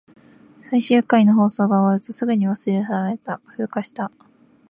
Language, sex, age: Japanese, female, 19-29